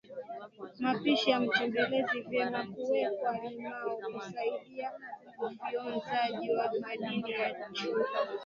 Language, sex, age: Swahili, female, 19-29